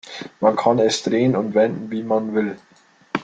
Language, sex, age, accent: German, male, under 19, Österreichisches Deutsch